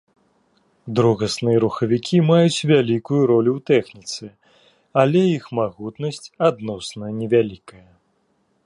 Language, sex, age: Belarusian, male, 40-49